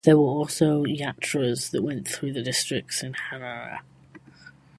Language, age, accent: English, 19-29, England English